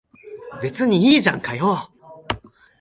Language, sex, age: Japanese, male, 19-29